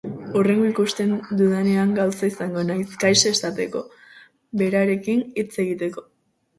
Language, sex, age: Basque, female, under 19